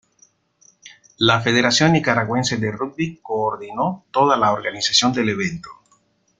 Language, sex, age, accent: Spanish, male, 50-59, México